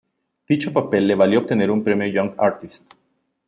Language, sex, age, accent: Spanish, male, under 19, México